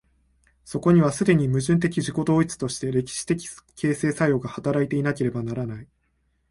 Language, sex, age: Japanese, male, 19-29